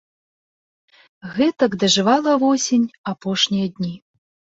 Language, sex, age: Belarusian, female, 30-39